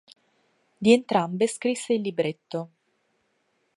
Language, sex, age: Italian, female, 19-29